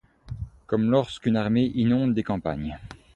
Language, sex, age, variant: French, male, 19-29, Français de métropole